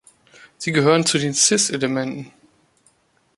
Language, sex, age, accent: German, male, 30-39, Deutschland Deutsch